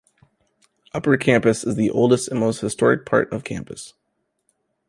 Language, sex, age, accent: English, male, 19-29, United States English